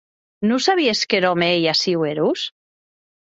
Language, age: Occitan, 50-59